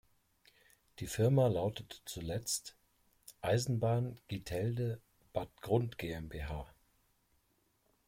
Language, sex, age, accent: German, male, 40-49, Deutschland Deutsch